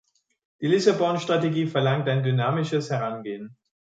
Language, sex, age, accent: German, male, 30-39, Österreichisches Deutsch